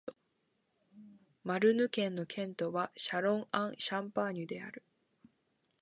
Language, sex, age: Japanese, female, under 19